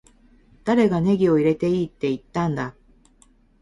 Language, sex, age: Japanese, female, 50-59